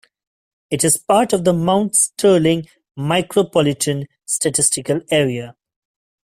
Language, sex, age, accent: English, male, 19-29, India and South Asia (India, Pakistan, Sri Lanka)